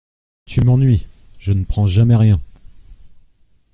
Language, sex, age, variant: French, male, 40-49, Français de métropole